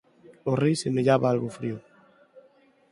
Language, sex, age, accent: Galician, male, under 19, Neofalante